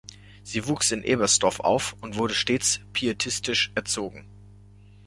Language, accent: German, Deutschland Deutsch